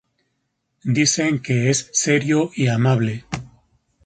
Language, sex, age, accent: Spanish, male, 30-39, España: Centro-Sur peninsular (Madrid, Toledo, Castilla-La Mancha)